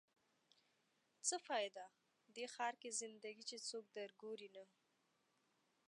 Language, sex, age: Pashto, female, 19-29